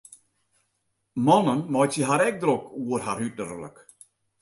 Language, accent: Western Frisian, Klaaifrysk